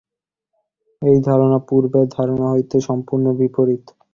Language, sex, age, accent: Bengali, male, under 19, শুদ্ধ